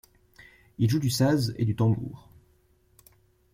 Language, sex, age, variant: French, male, 19-29, Français de métropole